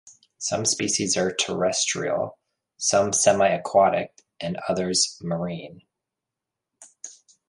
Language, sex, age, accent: English, male, 30-39, United States English